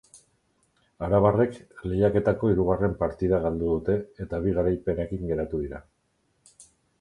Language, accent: Basque, Erdialdekoa edo Nafarra (Gipuzkoa, Nafarroa)